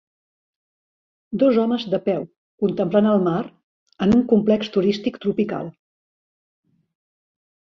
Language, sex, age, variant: Catalan, female, 60-69, Central